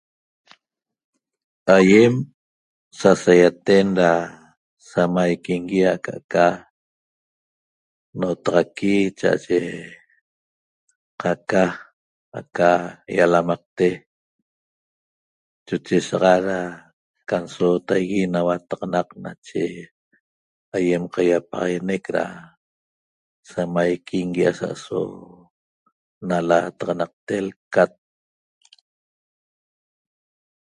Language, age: Toba, 50-59